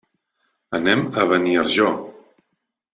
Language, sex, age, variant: Catalan, male, 40-49, Central